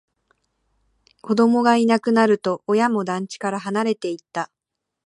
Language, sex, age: Japanese, female, 19-29